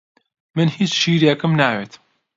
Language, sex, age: Central Kurdish, male, 19-29